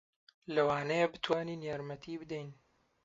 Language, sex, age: Central Kurdish, male, 19-29